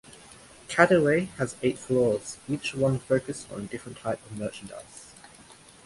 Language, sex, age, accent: English, male, under 19, Australian English